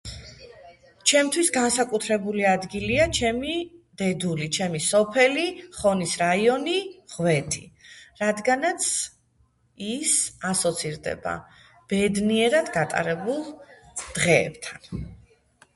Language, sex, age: Georgian, female, 50-59